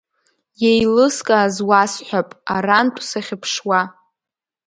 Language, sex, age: Abkhazian, female, under 19